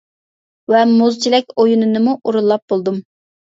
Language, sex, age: Uyghur, female, 19-29